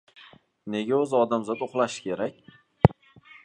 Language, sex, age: Uzbek, male, 19-29